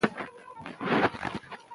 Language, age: Pashto, 19-29